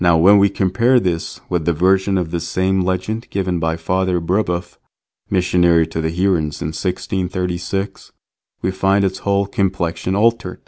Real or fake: real